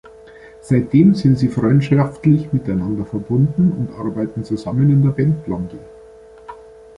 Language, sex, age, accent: German, male, 40-49, Deutschland Deutsch